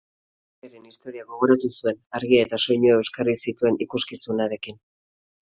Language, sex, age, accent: Basque, female, 40-49, Mendebalekoa (Araba, Bizkaia, Gipuzkoako mendebaleko herri batzuk)